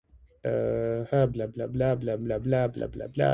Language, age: English, 19-29